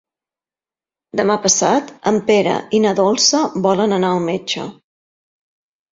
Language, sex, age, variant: Catalan, female, 40-49, Central